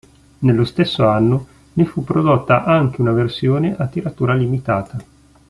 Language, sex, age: Italian, male, 19-29